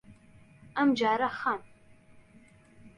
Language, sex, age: Central Kurdish, male, 40-49